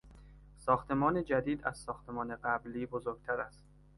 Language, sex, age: Persian, male, 19-29